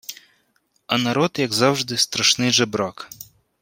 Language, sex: Ukrainian, male